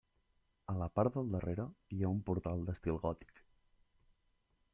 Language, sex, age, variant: Catalan, male, 19-29, Central